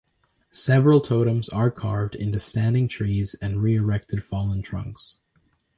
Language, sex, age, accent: English, male, under 19, United States English